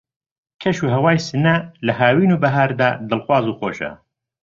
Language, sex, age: Central Kurdish, male, 50-59